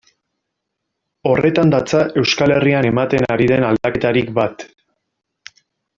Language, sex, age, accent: Basque, male, 30-39, Mendebalekoa (Araba, Bizkaia, Gipuzkoako mendebaleko herri batzuk)